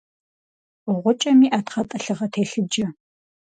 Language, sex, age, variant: Kabardian, female, 30-39, Адыгэбзэ (Къэбэрдей, Кирил, Урысей)